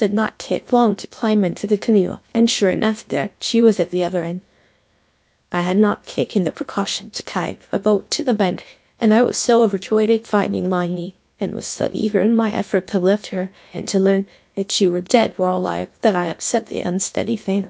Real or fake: fake